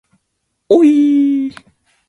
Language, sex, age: Japanese, male, 19-29